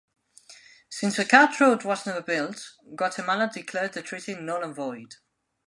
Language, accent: English, England English